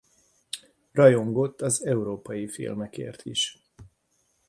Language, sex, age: Hungarian, male, 50-59